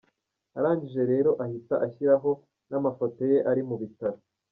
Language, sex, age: Kinyarwanda, male, 19-29